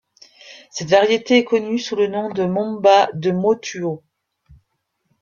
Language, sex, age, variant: French, female, 50-59, Français de métropole